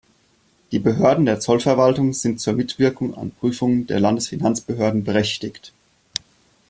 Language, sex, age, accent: German, male, 30-39, Deutschland Deutsch